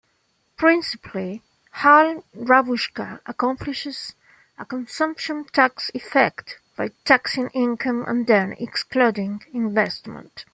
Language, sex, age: English, female, 40-49